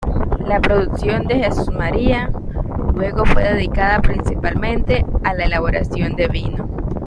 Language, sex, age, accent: Spanish, female, 19-29, Caribe: Cuba, Venezuela, Puerto Rico, República Dominicana, Panamá, Colombia caribeña, México caribeño, Costa del golfo de México